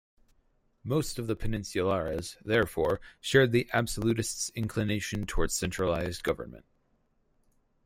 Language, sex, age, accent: English, male, 19-29, United States English